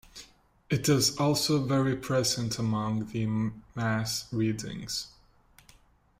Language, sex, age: English, male, 19-29